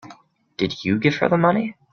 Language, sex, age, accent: English, male, under 19, Canadian English